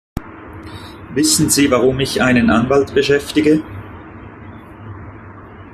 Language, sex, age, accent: German, male, 30-39, Schweizerdeutsch